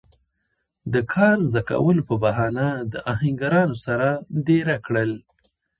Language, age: Pashto, 30-39